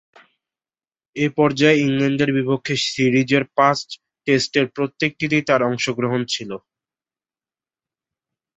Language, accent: Bengali, Native